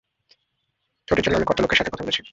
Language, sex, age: Bengali, male, 19-29